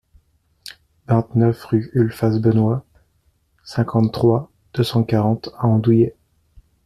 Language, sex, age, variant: French, male, 30-39, Français de métropole